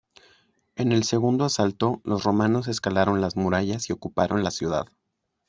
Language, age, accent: Spanish, under 19, México